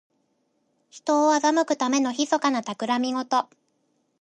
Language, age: Japanese, 19-29